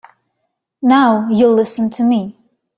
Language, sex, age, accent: English, female, 19-29, United States English